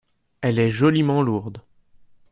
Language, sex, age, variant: French, male, under 19, Français de métropole